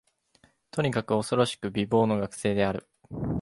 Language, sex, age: Japanese, male, 19-29